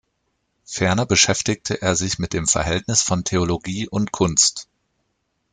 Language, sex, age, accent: German, male, 40-49, Deutschland Deutsch